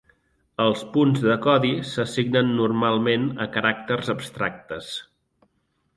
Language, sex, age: Catalan, male, 40-49